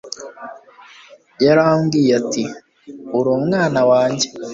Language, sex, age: Kinyarwanda, male, under 19